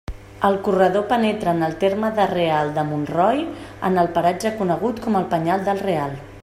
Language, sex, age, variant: Catalan, female, 40-49, Central